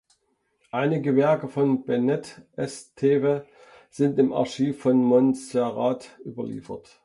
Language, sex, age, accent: German, male, 50-59, Deutschland Deutsch